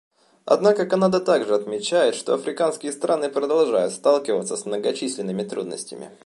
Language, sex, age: Russian, male, 19-29